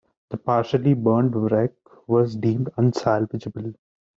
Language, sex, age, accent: English, male, 19-29, India and South Asia (India, Pakistan, Sri Lanka)